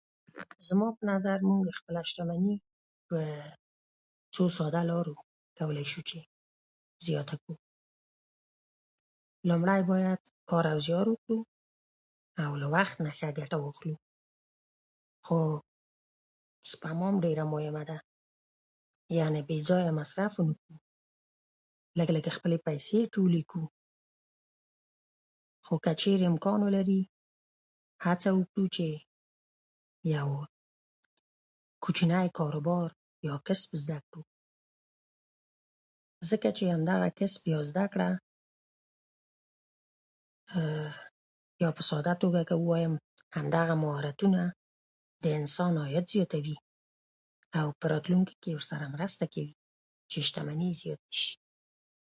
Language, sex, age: Pashto, female, 50-59